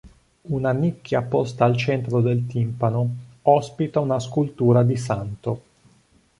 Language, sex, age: Italian, male, 40-49